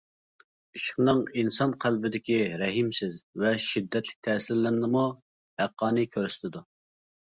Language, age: Uyghur, 19-29